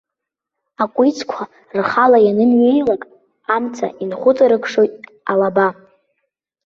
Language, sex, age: Abkhazian, female, under 19